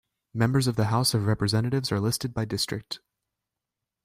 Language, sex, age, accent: English, male, 19-29, United States English